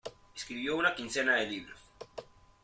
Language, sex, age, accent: Spanish, male, 30-39, Andino-Pacífico: Colombia, Perú, Ecuador, oeste de Bolivia y Venezuela andina